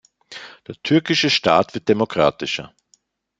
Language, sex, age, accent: German, male, 50-59, Österreichisches Deutsch